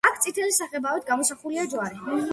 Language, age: Georgian, 30-39